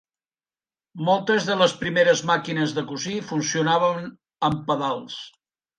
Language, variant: Catalan, Nord-Occidental